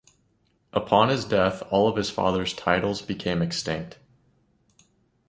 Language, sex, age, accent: English, male, 19-29, United States English